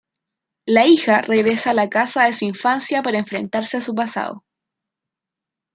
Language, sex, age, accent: Spanish, female, 19-29, Chileno: Chile, Cuyo